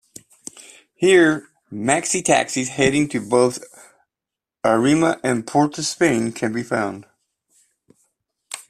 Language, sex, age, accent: English, male, 50-59, United States English